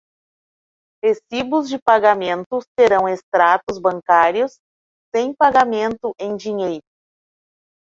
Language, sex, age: Portuguese, female, 50-59